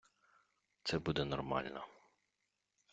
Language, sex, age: Ukrainian, male, 30-39